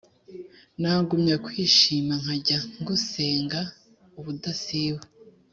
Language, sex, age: Kinyarwanda, female, 19-29